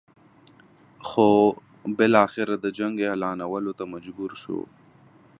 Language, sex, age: Pashto, male, 19-29